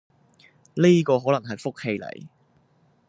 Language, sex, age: Cantonese, male, 19-29